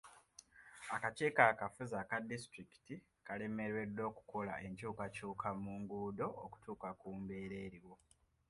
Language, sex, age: Ganda, male, 19-29